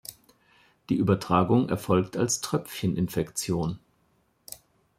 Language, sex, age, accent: German, male, 40-49, Deutschland Deutsch